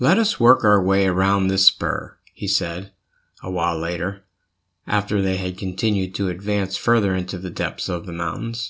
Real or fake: real